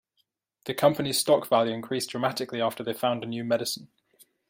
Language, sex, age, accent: English, male, 19-29, England English